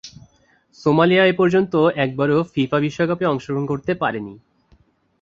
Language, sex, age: Bengali, male, under 19